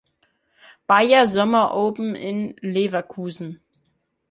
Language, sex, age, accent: German, male, under 19, Deutschland Deutsch